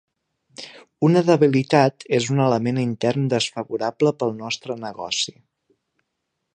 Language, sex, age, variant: Catalan, male, 19-29, Central